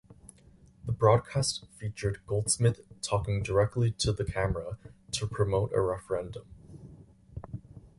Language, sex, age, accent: English, male, 19-29, Canadian English